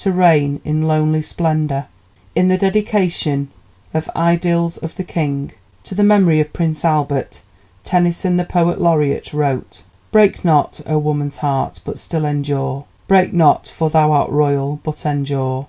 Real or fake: real